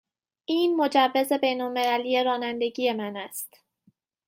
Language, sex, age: Persian, female, 30-39